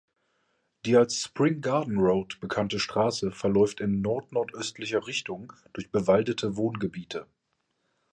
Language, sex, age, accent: German, male, 30-39, Deutschland Deutsch